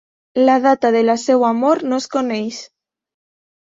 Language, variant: Catalan, Septentrional